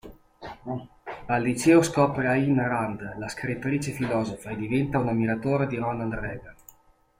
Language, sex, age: Italian, male, 30-39